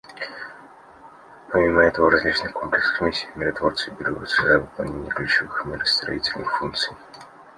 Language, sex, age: Russian, male, 19-29